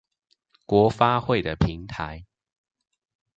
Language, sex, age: Chinese, male, under 19